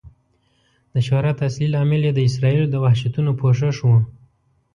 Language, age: Pashto, 19-29